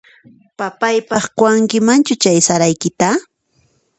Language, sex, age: Puno Quechua, female, 40-49